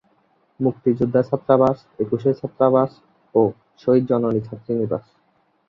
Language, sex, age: Bengali, male, under 19